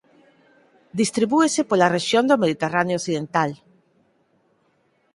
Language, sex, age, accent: Galician, female, 50-59, Normativo (estándar)